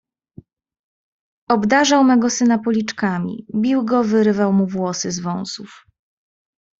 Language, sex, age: Polish, female, 30-39